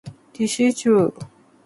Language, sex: English, female